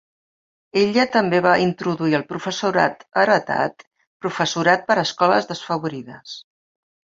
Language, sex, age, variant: Catalan, female, 50-59, Central